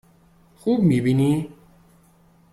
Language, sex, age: Persian, male, 19-29